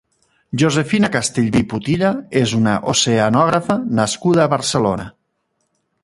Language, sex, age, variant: Catalan, male, 40-49, Nord-Occidental